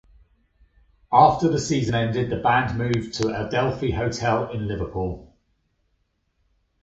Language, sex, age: English, male, 40-49